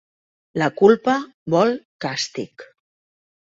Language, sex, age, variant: Catalan, female, 50-59, Central